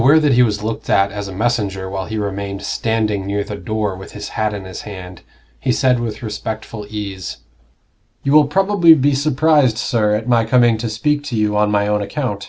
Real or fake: real